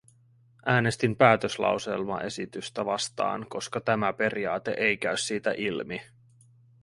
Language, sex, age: Finnish, male, 30-39